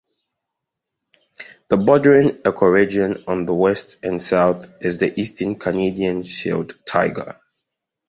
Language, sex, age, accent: English, male, 19-29, United States English